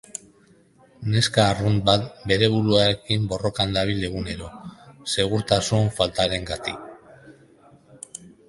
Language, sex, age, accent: Basque, male, 50-59, Mendebalekoa (Araba, Bizkaia, Gipuzkoako mendebaleko herri batzuk)